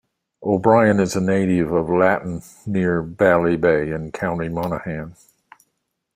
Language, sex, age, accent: English, male, 60-69, United States English